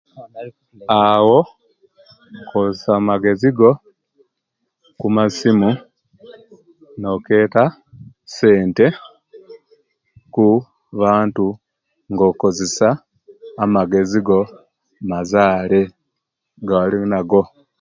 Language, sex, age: Kenyi, male, 40-49